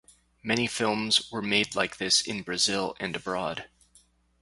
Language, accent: English, United States English